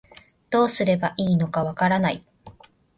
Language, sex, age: Japanese, female, 30-39